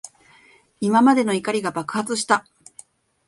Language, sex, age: Japanese, female, 50-59